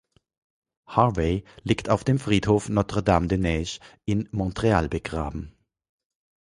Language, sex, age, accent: German, male, 40-49, Deutschland Deutsch